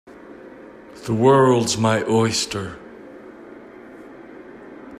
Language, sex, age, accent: English, male, 40-49, United States English